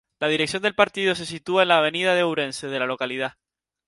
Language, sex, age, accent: Spanish, male, 19-29, España: Islas Canarias